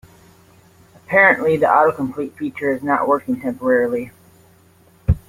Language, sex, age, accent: English, male, 30-39, United States English